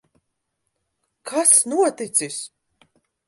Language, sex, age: Latvian, female, 40-49